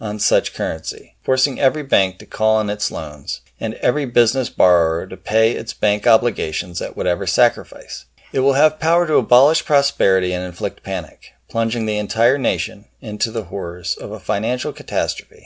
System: none